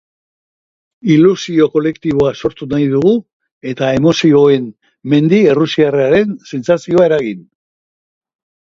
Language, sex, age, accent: Basque, male, 50-59, Erdialdekoa edo Nafarra (Gipuzkoa, Nafarroa)